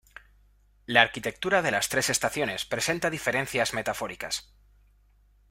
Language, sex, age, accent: Spanish, male, 30-39, España: Centro-Sur peninsular (Madrid, Toledo, Castilla-La Mancha)